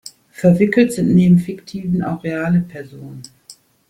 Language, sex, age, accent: German, female, 50-59, Deutschland Deutsch